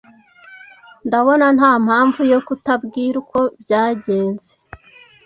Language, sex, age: Kinyarwanda, female, 19-29